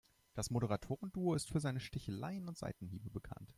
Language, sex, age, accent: German, male, 19-29, Deutschland Deutsch